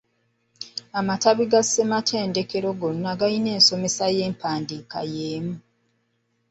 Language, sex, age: Ganda, female, 30-39